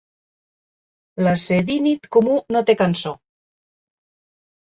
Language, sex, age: Catalan, female, 40-49